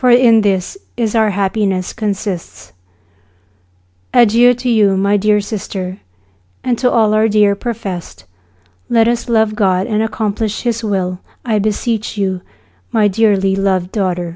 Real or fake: real